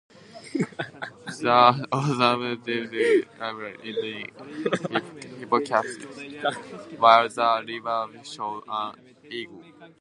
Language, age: English, under 19